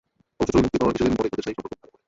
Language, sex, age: Bengali, male, 19-29